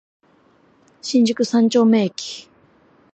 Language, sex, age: Japanese, female, under 19